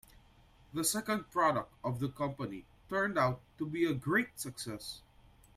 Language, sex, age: English, male, 19-29